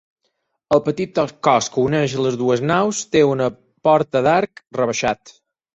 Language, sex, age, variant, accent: Catalan, male, 30-39, Balear, mallorquí